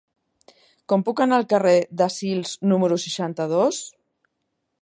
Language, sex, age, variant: Catalan, female, 50-59, Central